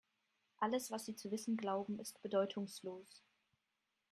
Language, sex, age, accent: German, female, 19-29, Deutschland Deutsch